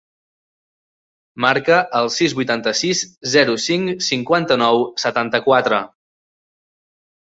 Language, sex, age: Catalan, male, 30-39